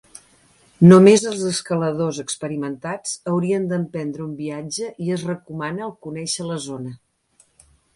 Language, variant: Catalan, Central